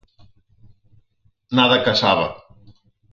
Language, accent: Galician, Atlántico (seseo e gheada)